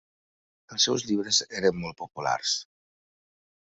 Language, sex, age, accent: Catalan, male, 50-59, valencià